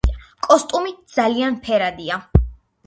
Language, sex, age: Georgian, female, 19-29